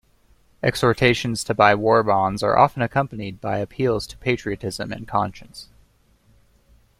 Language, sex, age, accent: English, male, 19-29, United States English